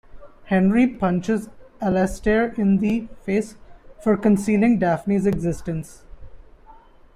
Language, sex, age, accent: English, male, 19-29, India and South Asia (India, Pakistan, Sri Lanka)